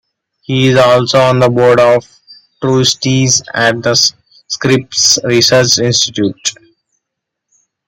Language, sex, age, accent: English, male, under 19, India and South Asia (India, Pakistan, Sri Lanka)